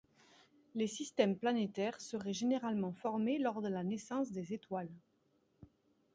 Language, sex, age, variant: French, female, 40-49, Français de métropole